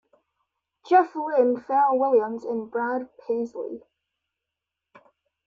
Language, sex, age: English, female, 19-29